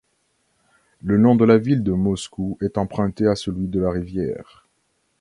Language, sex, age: French, male, 19-29